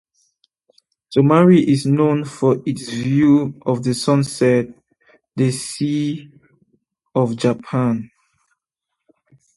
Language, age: English, 19-29